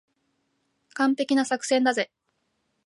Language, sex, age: Japanese, female, 19-29